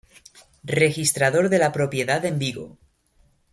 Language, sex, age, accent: Spanish, male, 19-29, España: Centro-Sur peninsular (Madrid, Toledo, Castilla-La Mancha)